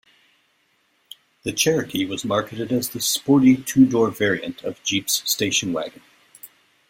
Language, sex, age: English, male, 40-49